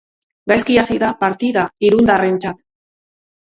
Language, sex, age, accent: Basque, female, 40-49, Mendebalekoa (Araba, Bizkaia, Gipuzkoako mendebaleko herri batzuk)